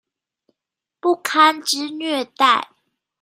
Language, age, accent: Chinese, 19-29, 出生地：臺北市